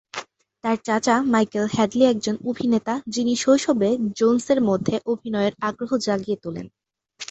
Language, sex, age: Bengali, female, under 19